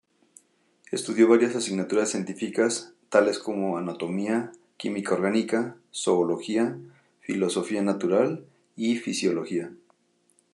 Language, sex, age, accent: Spanish, male, 40-49, México